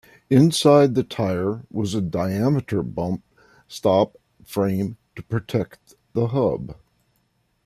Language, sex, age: English, male, 70-79